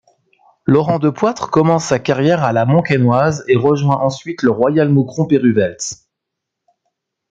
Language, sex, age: French, male, 40-49